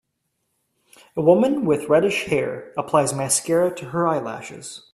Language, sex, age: English, male, 30-39